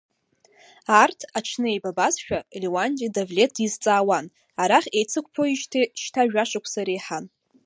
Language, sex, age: Abkhazian, female, 19-29